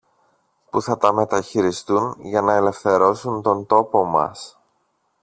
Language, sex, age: Greek, male, 30-39